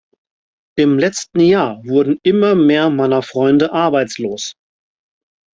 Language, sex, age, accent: German, male, 30-39, Deutschland Deutsch